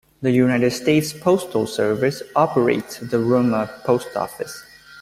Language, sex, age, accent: English, male, 19-29, United States English